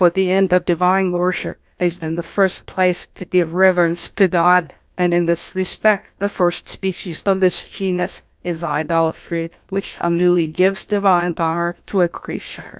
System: TTS, GlowTTS